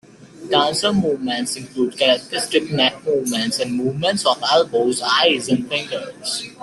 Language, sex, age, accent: English, male, 19-29, United States English